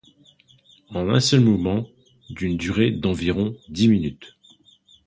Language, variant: French, Français de métropole